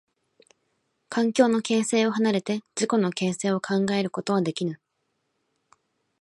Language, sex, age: Japanese, female, 19-29